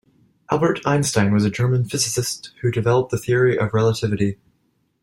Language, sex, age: English, male, 19-29